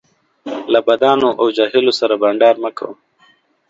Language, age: Pashto, 30-39